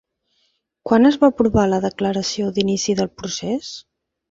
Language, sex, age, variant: Catalan, female, 30-39, Septentrional